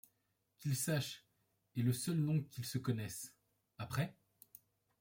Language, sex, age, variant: French, male, 30-39, Français de métropole